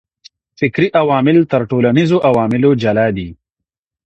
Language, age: Pashto, 30-39